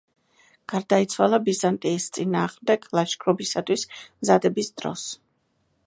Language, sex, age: Georgian, female, 30-39